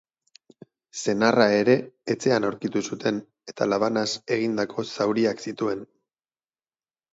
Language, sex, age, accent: Basque, male, 30-39, Batua